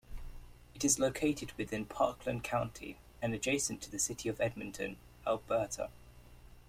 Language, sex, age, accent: English, male, under 19, England English